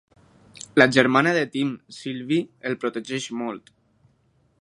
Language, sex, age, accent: Catalan, male, 19-29, valencià